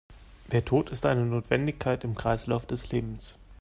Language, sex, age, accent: German, male, 19-29, Deutschland Deutsch